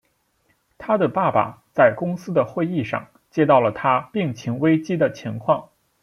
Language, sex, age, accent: Chinese, male, 19-29, 出生地：山东省